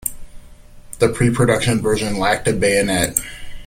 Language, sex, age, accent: English, male, 30-39, United States English